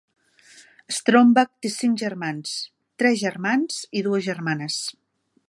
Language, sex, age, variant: Catalan, female, 50-59, Central